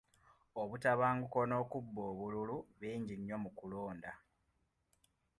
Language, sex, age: Ganda, male, 19-29